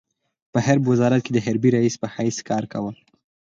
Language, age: Pashto, under 19